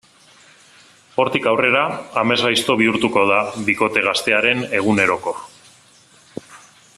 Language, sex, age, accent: Basque, male, 40-49, Mendebalekoa (Araba, Bizkaia, Gipuzkoako mendebaleko herri batzuk)